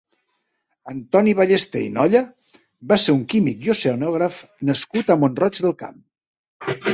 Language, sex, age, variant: Catalan, male, 40-49, Central